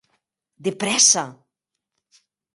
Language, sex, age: Occitan, female, 60-69